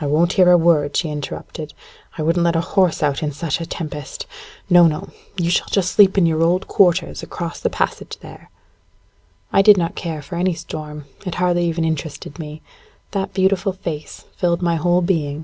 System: none